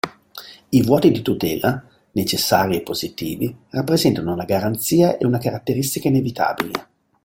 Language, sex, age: Italian, male, 50-59